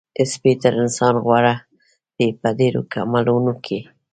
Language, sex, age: Pashto, female, 50-59